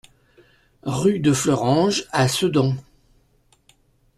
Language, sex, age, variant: French, male, 60-69, Français de métropole